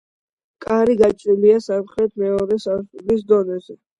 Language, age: Georgian, under 19